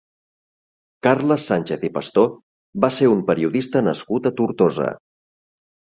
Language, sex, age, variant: Catalan, male, 40-49, Septentrional